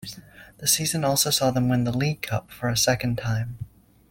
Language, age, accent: English, under 19, United States English